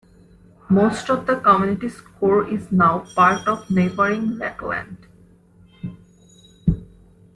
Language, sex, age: English, female, 19-29